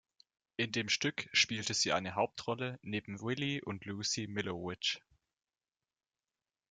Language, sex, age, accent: German, male, under 19, Deutschland Deutsch